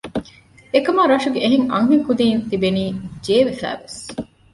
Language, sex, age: Divehi, female, 40-49